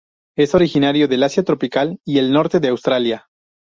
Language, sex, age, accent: Spanish, male, 19-29, México